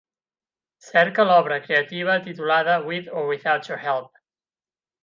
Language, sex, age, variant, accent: Catalan, male, 19-29, Central, central